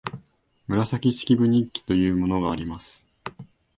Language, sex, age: Japanese, male, 19-29